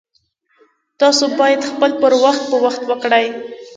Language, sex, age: Pashto, female, under 19